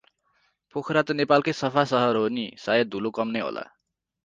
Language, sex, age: Nepali, male, 19-29